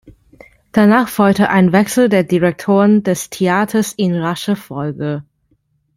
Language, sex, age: German, female, 19-29